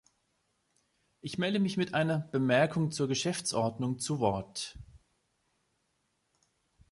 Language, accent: German, Deutschland Deutsch